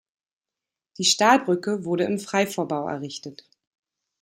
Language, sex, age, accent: German, female, 30-39, Deutschland Deutsch